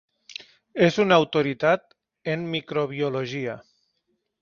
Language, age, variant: Catalan, 30-39, Nord-Occidental